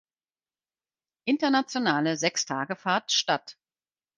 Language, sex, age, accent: German, female, 50-59, Deutschland Deutsch